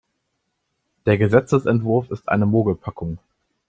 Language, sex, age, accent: German, male, 19-29, Deutschland Deutsch